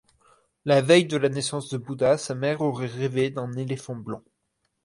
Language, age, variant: French, 19-29, Français de métropole